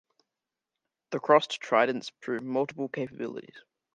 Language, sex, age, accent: English, male, under 19, Australian English